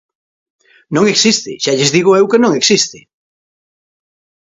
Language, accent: Galician, Normativo (estándar)